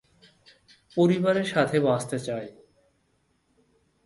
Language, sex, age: Bengali, male, 19-29